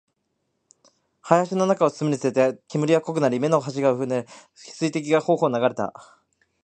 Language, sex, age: Japanese, male, 19-29